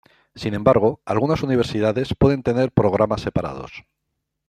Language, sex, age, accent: Spanish, male, 60-69, España: Centro-Sur peninsular (Madrid, Toledo, Castilla-La Mancha)